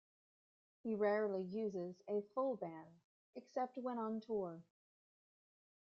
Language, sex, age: English, female, 40-49